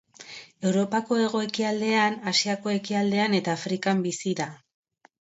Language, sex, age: Basque, female, 40-49